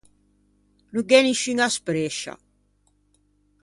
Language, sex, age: Ligurian, female, 60-69